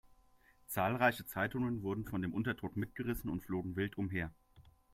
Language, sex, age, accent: German, male, 19-29, Deutschland Deutsch